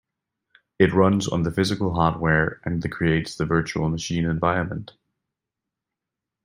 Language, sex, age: English, male, 19-29